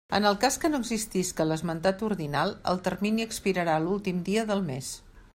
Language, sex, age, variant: Catalan, female, 60-69, Central